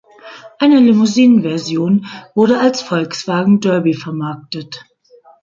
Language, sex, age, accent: German, female, 50-59, Deutschland Deutsch